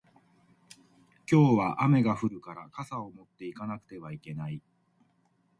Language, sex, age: Japanese, male, 50-59